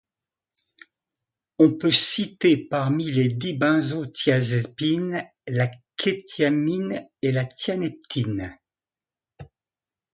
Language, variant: French, Français du nord de l'Afrique